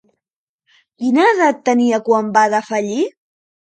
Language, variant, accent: Catalan, Central, central; septentrional